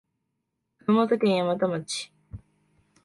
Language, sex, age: Japanese, female, 19-29